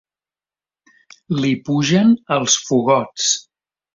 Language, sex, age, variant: Catalan, male, 30-39, Central